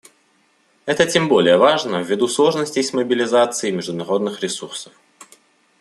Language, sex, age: Russian, male, 19-29